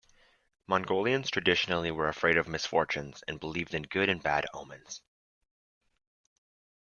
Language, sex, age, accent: English, male, under 19, Canadian English